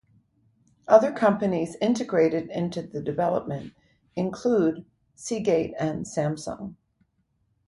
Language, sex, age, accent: English, female, 60-69, United States English